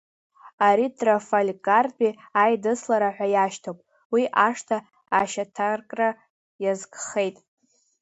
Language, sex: Abkhazian, female